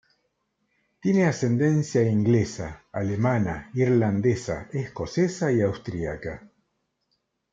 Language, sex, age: Spanish, male, 60-69